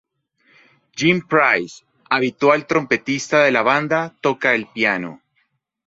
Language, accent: Spanish, Andino-Pacífico: Colombia, Perú, Ecuador, oeste de Bolivia y Venezuela andina